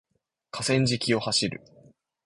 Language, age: Japanese, 19-29